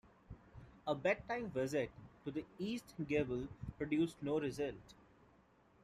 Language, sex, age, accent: English, male, 19-29, India and South Asia (India, Pakistan, Sri Lanka)